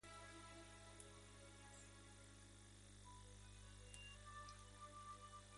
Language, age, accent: Spanish, 40-49, España: Centro-Sur peninsular (Madrid, Toledo, Castilla-La Mancha)